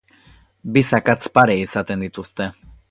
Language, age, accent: Basque, 19-29, Erdialdekoa edo Nafarra (Gipuzkoa, Nafarroa)